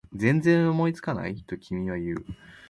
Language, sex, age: Japanese, male, 19-29